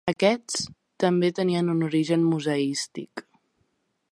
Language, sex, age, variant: Catalan, female, under 19, Central